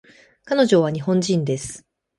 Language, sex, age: Japanese, female, 19-29